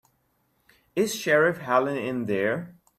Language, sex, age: English, male, 19-29